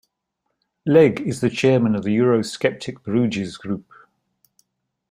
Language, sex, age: English, male, 60-69